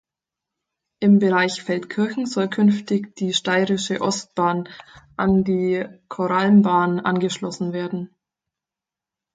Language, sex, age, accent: German, female, 19-29, Deutschland Deutsch